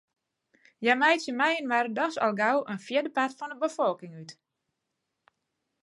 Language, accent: Western Frisian, Wâldfrysk